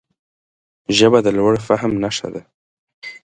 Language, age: Pashto, 19-29